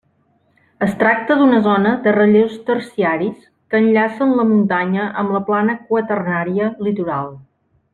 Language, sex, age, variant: Catalan, female, 30-39, Central